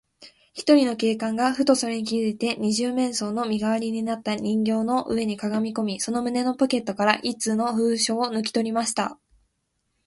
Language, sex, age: Japanese, female, 19-29